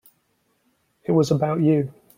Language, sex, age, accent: English, male, 30-39, England English